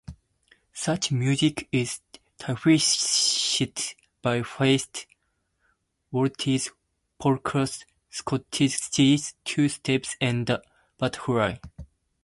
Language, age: English, 19-29